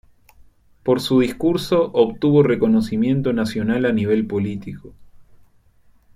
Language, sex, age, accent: Spanish, male, 19-29, Rioplatense: Argentina, Uruguay, este de Bolivia, Paraguay